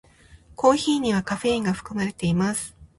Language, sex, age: Japanese, female, 30-39